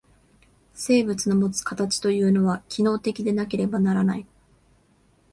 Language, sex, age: Japanese, female, 19-29